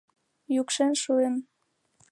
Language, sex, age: Mari, female, 19-29